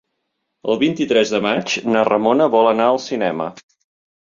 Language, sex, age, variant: Catalan, male, 50-59, Central